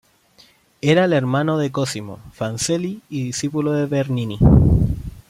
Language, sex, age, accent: Spanish, male, 19-29, Chileno: Chile, Cuyo